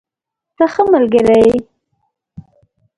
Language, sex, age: Pashto, female, 19-29